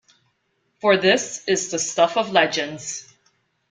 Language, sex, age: English, female, 40-49